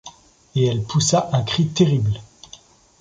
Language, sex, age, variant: French, male, 30-39, Français de métropole